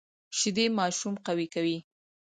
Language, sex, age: Pashto, female, 19-29